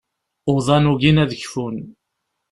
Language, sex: Kabyle, male